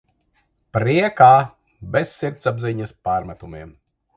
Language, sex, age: Latvian, male, 50-59